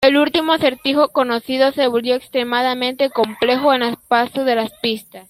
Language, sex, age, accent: Spanish, female, under 19, Andino-Pacífico: Colombia, Perú, Ecuador, oeste de Bolivia y Venezuela andina